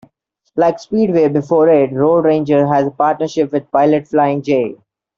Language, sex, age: English, male, 19-29